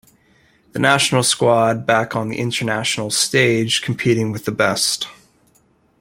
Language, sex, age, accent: English, male, 19-29, Canadian English